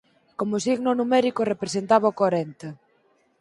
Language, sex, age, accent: Galician, female, 19-29, Normativo (estándar)